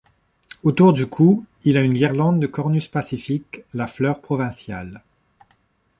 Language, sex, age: French, male, 30-39